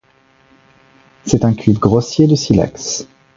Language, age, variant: French, 30-39, Français de métropole